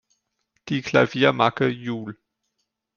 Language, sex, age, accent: German, male, 19-29, Deutschland Deutsch